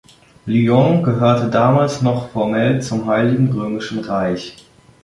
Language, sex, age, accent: German, male, under 19, Deutschland Deutsch